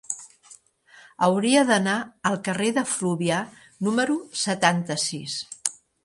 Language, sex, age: Catalan, female, 60-69